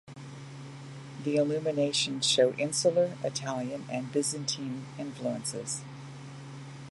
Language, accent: English, United States English